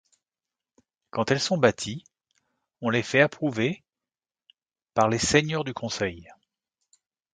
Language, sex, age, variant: French, male, 50-59, Français de métropole